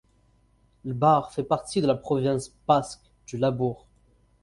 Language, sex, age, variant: French, male, 19-29, Français du nord de l'Afrique